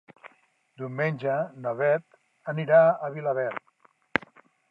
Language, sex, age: Catalan, male, 60-69